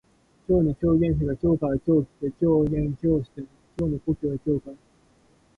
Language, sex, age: Japanese, male, 19-29